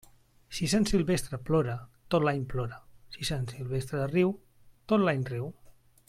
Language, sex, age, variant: Catalan, male, 40-49, Central